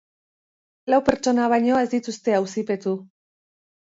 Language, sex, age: Basque, female, 50-59